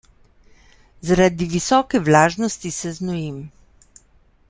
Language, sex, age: Slovenian, female, 60-69